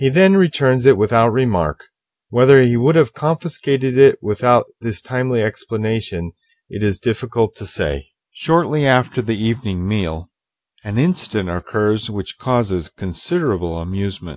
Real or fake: real